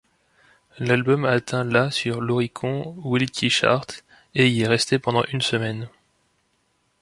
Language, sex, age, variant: French, male, 19-29, Français de métropole